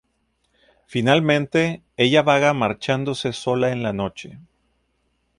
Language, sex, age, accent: Spanish, male, 40-49, México